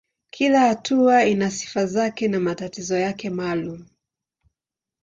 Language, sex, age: Swahili, female, 50-59